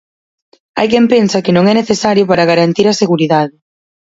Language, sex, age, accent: Galician, female, 19-29, Oriental (común en zona oriental); Normativo (estándar)